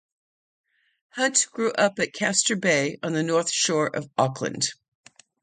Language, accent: English, United States English